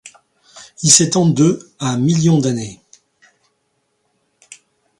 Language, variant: French, Français de métropole